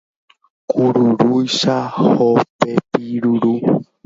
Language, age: Guarani, 19-29